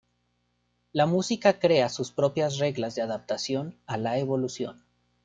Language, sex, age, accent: Spanish, male, 19-29, México